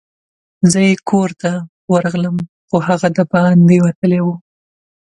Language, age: Pashto, 19-29